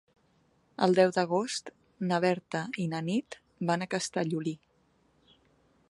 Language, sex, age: Catalan, female, 40-49